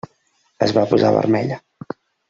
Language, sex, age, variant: Catalan, male, 30-39, Central